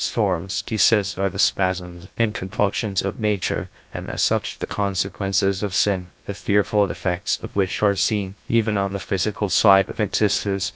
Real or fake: fake